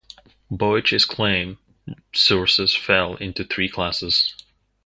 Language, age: English, 19-29